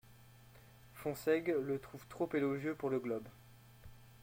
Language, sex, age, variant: French, male, 19-29, Français de métropole